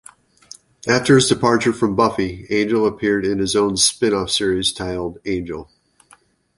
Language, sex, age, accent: English, male, 50-59, United States English